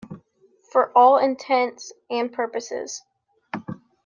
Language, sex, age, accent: English, female, 19-29, United States English